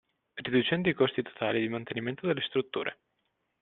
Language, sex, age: Italian, male, 19-29